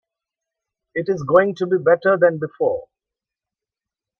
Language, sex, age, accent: English, male, 40-49, India and South Asia (India, Pakistan, Sri Lanka)